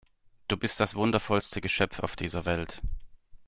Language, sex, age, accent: German, male, 30-39, Deutschland Deutsch